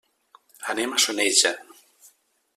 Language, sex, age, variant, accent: Catalan, male, 40-49, Valencià meridional, valencià